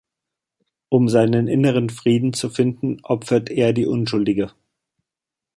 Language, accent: German, Deutschland Deutsch